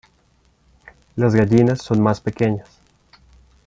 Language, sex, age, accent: Spanish, male, 30-39, Andino-Pacífico: Colombia, Perú, Ecuador, oeste de Bolivia y Venezuela andina